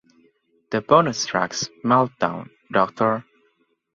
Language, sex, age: English, male, under 19